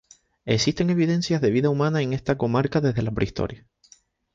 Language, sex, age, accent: Spanish, male, 19-29, España: Islas Canarias